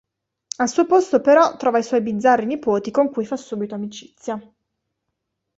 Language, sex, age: Italian, female, 30-39